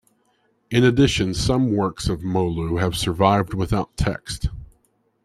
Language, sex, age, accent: English, male, 30-39, United States English